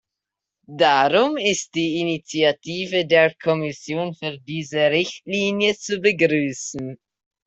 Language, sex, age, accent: German, male, under 19, Österreichisches Deutsch